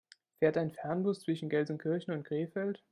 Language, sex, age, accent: German, male, 19-29, Deutschland Deutsch